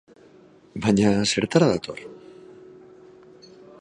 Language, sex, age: Basque, male, 40-49